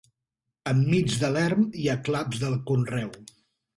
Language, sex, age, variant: Catalan, male, 40-49, Central